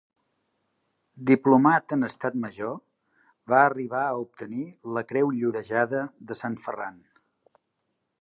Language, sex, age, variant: Catalan, male, 50-59, Central